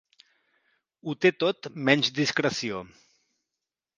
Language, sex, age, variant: Catalan, male, 40-49, Central